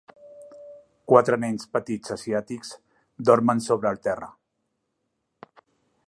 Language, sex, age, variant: Catalan, male, 50-59, Central